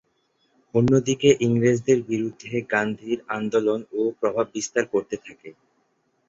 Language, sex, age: Bengali, male, 19-29